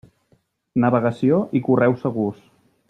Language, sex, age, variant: Catalan, male, 30-39, Septentrional